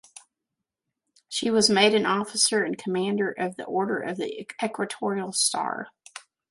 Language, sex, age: English, female, 40-49